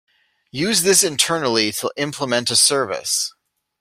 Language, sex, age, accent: English, male, 40-49, United States English